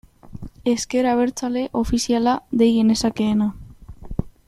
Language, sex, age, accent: Basque, female, under 19, Mendebalekoa (Araba, Bizkaia, Gipuzkoako mendebaleko herri batzuk)